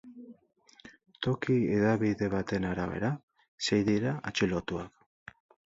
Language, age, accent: Basque, 50-59, Mendebalekoa (Araba, Bizkaia, Gipuzkoako mendebaleko herri batzuk)